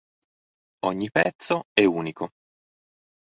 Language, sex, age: Italian, male, 40-49